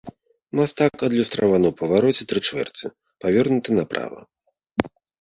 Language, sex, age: Belarusian, male, 30-39